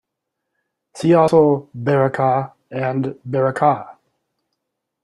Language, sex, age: English, male, 50-59